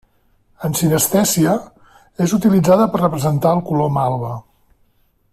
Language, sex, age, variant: Catalan, male, 60-69, Central